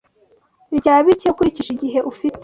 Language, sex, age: Kinyarwanda, female, 19-29